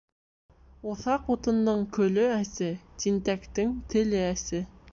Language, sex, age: Bashkir, female, 19-29